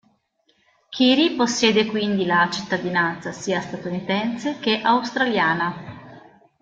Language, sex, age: Italian, female, 50-59